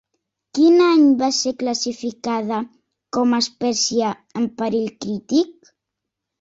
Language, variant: Catalan, Central